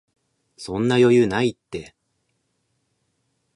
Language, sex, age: Japanese, male, 30-39